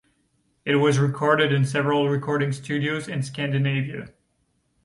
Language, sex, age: English, male, 19-29